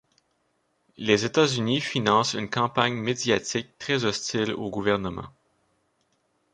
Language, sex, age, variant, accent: French, male, 30-39, Français d'Amérique du Nord, Français du Canada